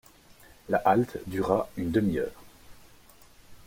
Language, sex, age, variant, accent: French, male, 30-39, Français d'Europe, Français de Belgique